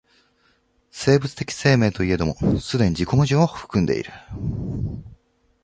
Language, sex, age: Japanese, male, 19-29